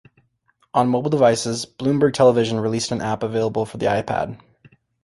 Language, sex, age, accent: English, male, 19-29, United States English